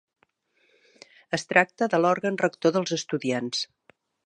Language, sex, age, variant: Catalan, female, 50-59, Central